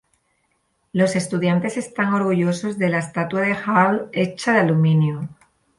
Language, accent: Spanish, España: Sur peninsular (Andalucia, Extremadura, Murcia)